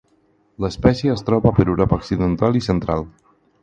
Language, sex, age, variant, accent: Catalan, male, 30-39, Balear, balear; aprenent (recent, des del castellà)